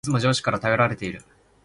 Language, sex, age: Japanese, male, 19-29